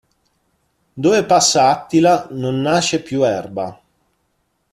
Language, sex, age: Italian, male, 40-49